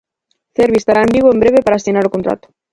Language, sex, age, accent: Galician, female, 19-29, Central (gheada)